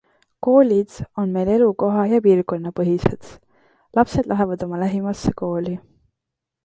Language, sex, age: Estonian, female, 19-29